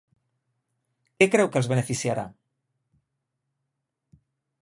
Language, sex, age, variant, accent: Catalan, male, 30-39, Nord-Occidental, nord-occidental